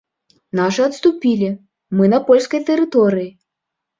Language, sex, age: Belarusian, female, 30-39